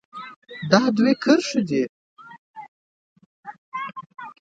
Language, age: Pashto, 19-29